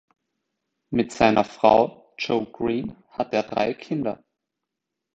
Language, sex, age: German, male, 19-29